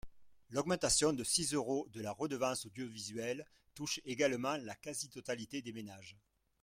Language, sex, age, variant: French, male, 50-59, Français de métropole